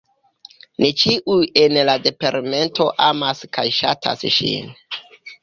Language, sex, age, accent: Esperanto, male, 19-29, Internacia